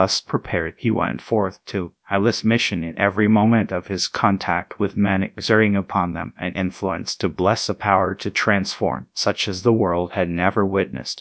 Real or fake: fake